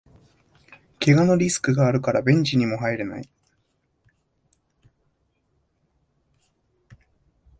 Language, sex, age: Japanese, male, 19-29